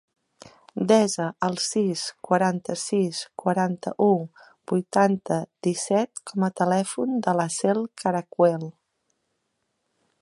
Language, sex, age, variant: Catalan, female, 40-49, Central